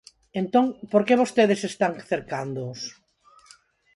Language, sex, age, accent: Galician, female, 50-59, Neofalante